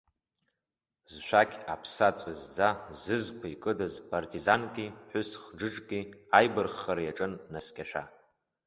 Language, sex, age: Abkhazian, male, under 19